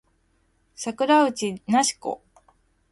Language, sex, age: Japanese, female, 40-49